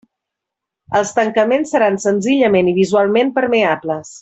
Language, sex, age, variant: Catalan, female, 40-49, Central